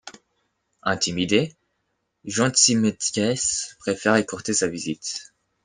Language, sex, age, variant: French, male, 19-29, Français de métropole